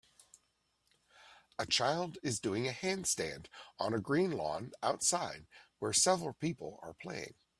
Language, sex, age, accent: English, male, 50-59, United States English